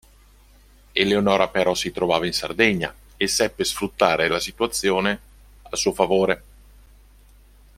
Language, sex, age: Italian, male, 50-59